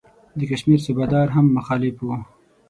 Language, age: Pashto, 19-29